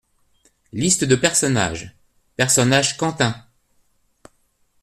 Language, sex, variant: French, male, Français de métropole